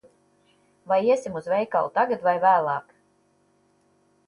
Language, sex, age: Latvian, female, 60-69